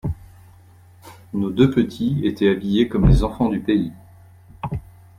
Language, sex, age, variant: French, male, 40-49, Français de métropole